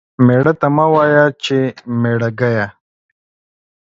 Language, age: Pashto, 30-39